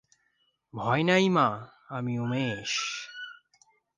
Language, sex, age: Bengali, male, 19-29